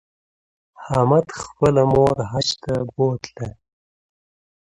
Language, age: Pashto, 30-39